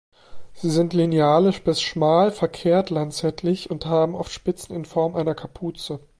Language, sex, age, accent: German, male, 30-39, Deutschland Deutsch